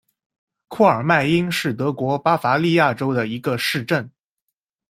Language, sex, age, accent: Chinese, male, 19-29, 出生地：江苏省